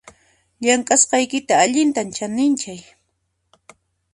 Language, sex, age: Puno Quechua, female, 40-49